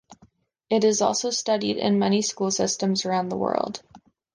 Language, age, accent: English, 19-29, United States English